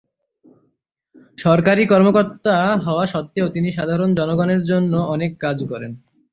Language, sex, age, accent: Bengali, male, under 19, চলিত